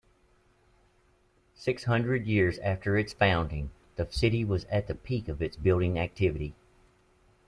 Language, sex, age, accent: English, male, 50-59, United States English